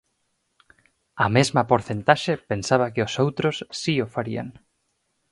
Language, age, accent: Galician, 19-29, Normativo (estándar)